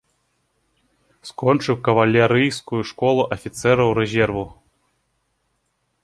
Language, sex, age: Belarusian, male, 19-29